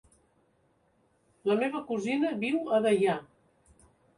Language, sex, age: Catalan, female, 70-79